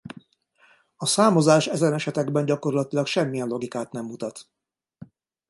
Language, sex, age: Hungarian, male, 50-59